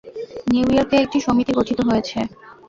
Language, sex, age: Bengali, female, 19-29